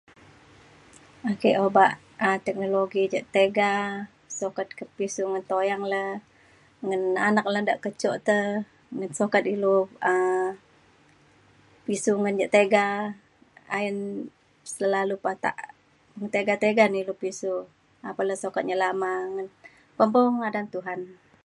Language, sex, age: Mainstream Kenyah, female, 40-49